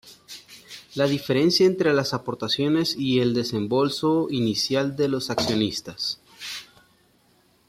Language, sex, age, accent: Spanish, male, 19-29, México